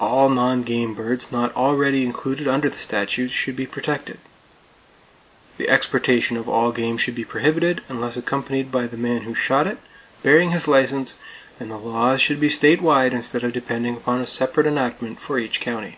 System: none